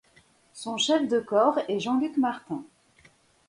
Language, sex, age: French, female, 30-39